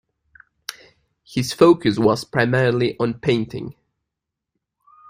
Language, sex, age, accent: English, male, 19-29, England English